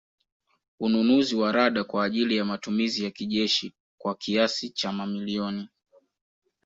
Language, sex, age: Swahili, male, 19-29